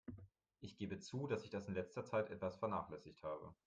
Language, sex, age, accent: German, male, 19-29, Deutschland Deutsch